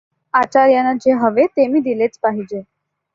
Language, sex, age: Marathi, female, under 19